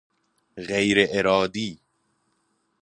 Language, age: Persian, 30-39